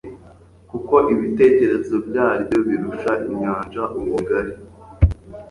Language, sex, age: Kinyarwanda, male, under 19